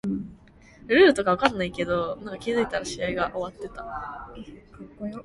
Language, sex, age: Korean, female, 19-29